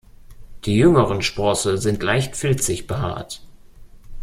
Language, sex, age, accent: German, male, 30-39, Deutschland Deutsch